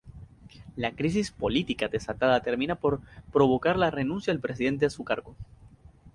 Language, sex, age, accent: Spanish, male, 19-29, América central